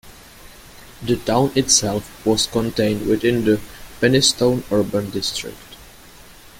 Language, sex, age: English, male, under 19